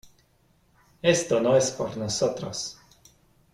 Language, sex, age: Spanish, male, 40-49